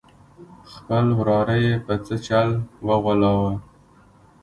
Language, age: Pashto, 19-29